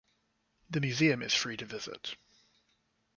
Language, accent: English, United States English